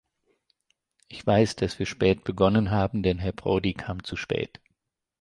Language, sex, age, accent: German, male, 60-69, Deutschland Deutsch